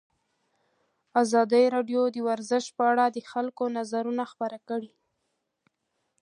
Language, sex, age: Pashto, female, 19-29